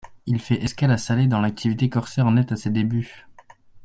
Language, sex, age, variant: French, male, under 19, Français de métropole